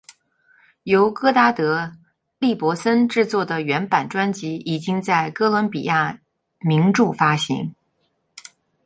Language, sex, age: Chinese, female, 40-49